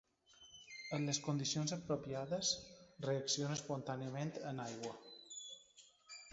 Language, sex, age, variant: Catalan, male, 30-39, Balear